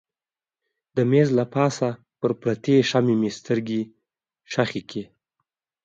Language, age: Pashto, under 19